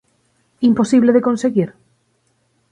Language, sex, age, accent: Galician, female, 19-29, Atlántico (seseo e gheada); Normativo (estándar)